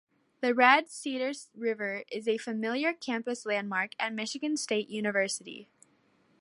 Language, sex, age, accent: English, female, under 19, United States English